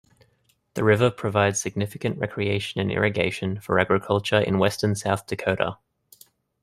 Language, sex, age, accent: English, male, 19-29, Australian English